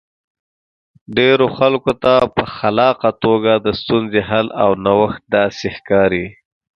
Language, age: Pashto, 30-39